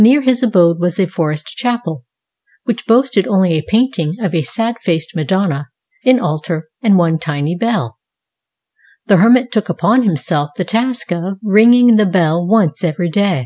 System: none